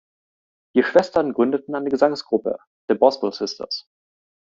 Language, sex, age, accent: German, male, 19-29, Deutschland Deutsch